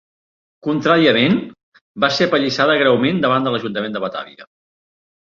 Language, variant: Catalan, Central